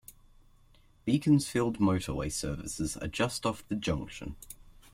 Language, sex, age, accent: English, male, under 19, Australian English